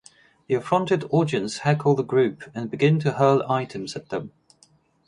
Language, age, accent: English, 19-29, England English